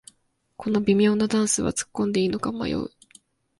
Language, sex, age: Japanese, female, 19-29